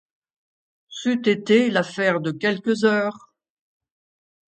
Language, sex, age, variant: French, female, 60-69, Français de métropole